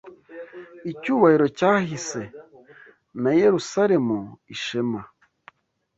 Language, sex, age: Kinyarwanda, male, 19-29